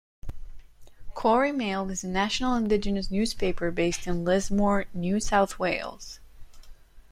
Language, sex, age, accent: English, female, 19-29, United States English